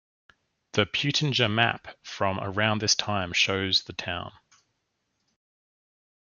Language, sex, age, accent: English, male, 30-39, Australian English